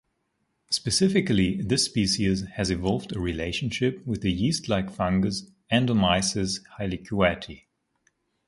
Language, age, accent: English, 19-29, United States English